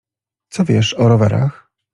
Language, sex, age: Polish, male, 40-49